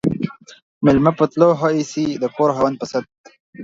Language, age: Pashto, 19-29